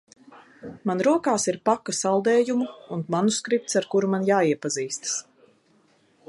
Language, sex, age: Latvian, female, 40-49